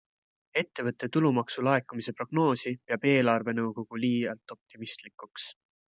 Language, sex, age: Estonian, male, 19-29